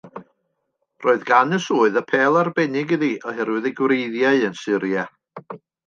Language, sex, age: Welsh, male, 60-69